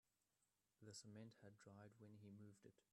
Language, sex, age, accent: English, male, under 19, Southern African (South Africa, Zimbabwe, Namibia)